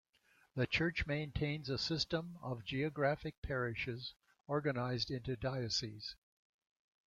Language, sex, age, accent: English, male, 80-89, United States English